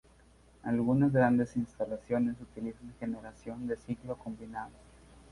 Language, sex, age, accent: Spanish, male, 19-29, México